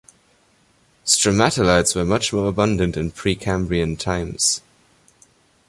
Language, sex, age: English, male, under 19